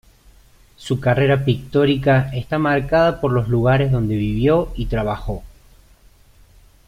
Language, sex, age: Spanish, male, 30-39